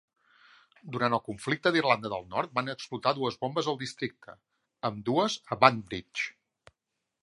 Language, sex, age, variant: Catalan, male, 40-49, Central